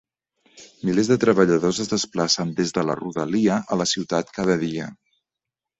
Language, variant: Catalan, Central